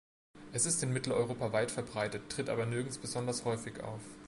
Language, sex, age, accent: German, male, 19-29, Deutschland Deutsch